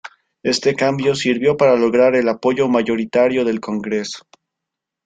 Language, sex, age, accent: Spanish, male, 19-29, Andino-Pacífico: Colombia, Perú, Ecuador, oeste de Bolivia y Venezuela andina